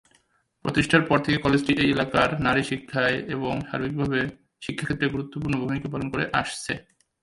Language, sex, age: Bengali, male, 30-39